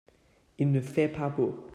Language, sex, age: French, male, under 19